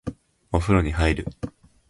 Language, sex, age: Japanese, male, 19-29